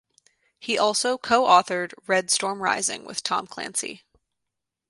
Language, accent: English, United States English